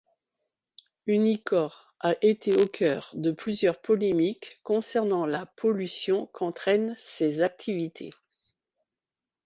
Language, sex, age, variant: French, female, 50-59, Français de métropole